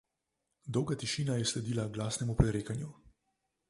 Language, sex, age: Slovenian, male, 30-39